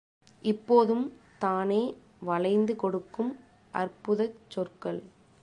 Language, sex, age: Tamil, female, 19-29